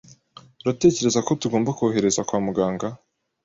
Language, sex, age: Kinyarwanda, male, 19-29